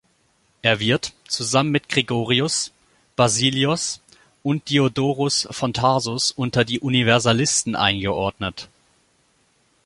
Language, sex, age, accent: German, male, 19-29, Deutschland Deutsch